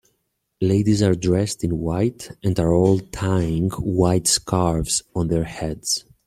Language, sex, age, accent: English, male, 40-49, United States English